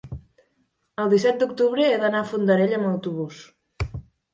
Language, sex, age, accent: Catalan, female, 19-29, central; nord-occidental